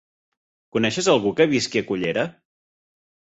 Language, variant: Catalan, Central